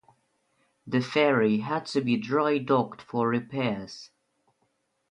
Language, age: English, 19-29